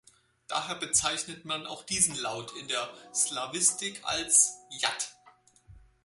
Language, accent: German, Deutschland Deutsch